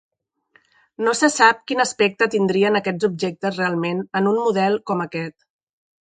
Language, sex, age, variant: Catalan, female, 40-49, Central